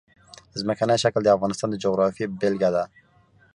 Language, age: Pashto, 19-29